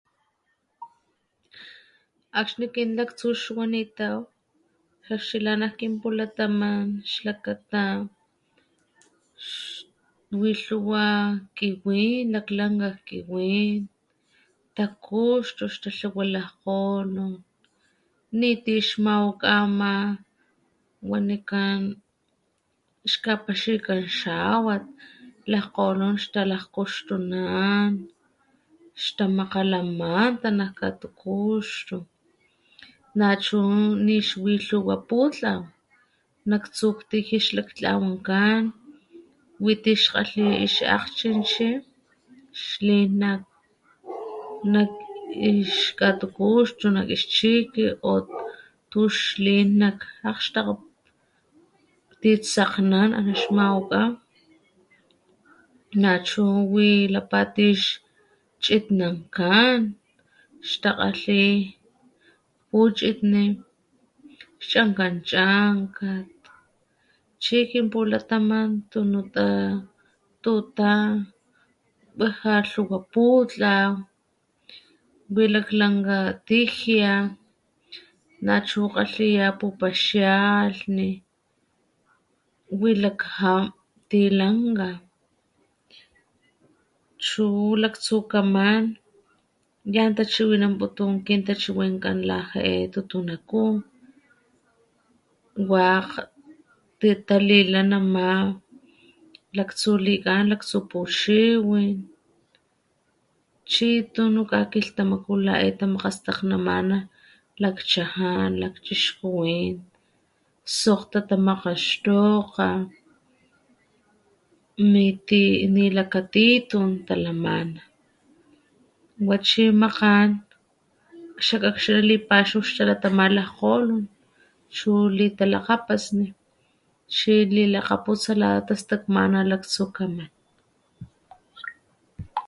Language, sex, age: Papantla Totonac, female, 30-39